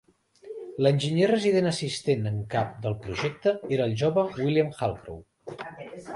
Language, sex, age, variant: Catalan, male, 40-49, Central